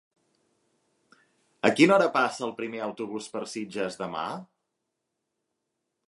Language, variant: Catalan, Central